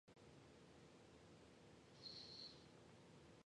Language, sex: Japanese, female